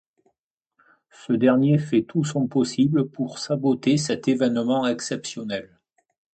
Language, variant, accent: French, Français de métropole, Français du sud de la France